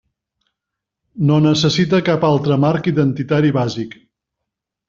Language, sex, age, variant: Catalan, male, 50-59, Central